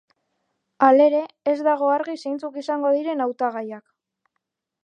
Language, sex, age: Basque, female, 19-29